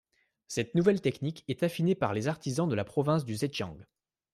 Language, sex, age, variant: French, male, 19-29, Français de métropole